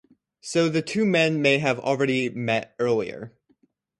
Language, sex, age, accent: English, male, under 19, United States English